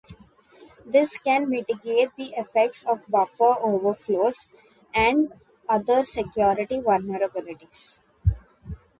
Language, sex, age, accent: English, female, under 19, India and South Asia (India, Pakistan, Sri Lanka)